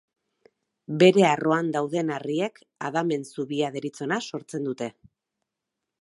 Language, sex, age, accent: Basque, female, 40-49, Erdialdekoa edo Nafarra (Gipuzkoa, Nafarroa)